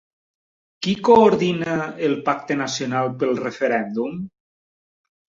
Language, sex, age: Catalan, male, 60-69